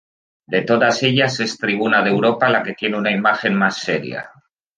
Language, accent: Spanish, España: Norte peninsular (Asturias, Castilla y León, Cantabria, País Vasco, Navarra, Aragón, La Rioja, Guadalajara, Cuenca)